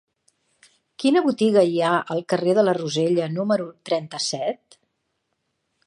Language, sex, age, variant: Catalan, female, 50-59, Central